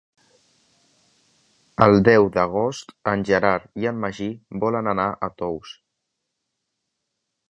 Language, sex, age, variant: Catalan, male, under 19, Central